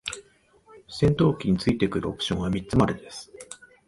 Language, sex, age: Japanese, male, 40-49